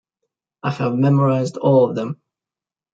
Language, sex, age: English, male, 19-29